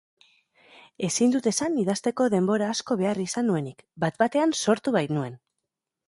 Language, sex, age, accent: Basque, female, 30-39, Erdialdekoa edo Nafarra (Gipuzkoa, Nafarroa)